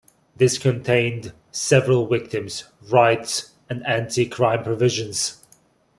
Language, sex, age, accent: English, male, 30-39, England English